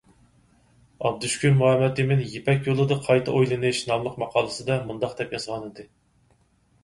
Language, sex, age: Uyghur, male, 30-39